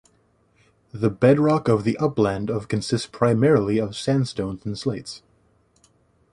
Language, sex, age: English, male, 19-29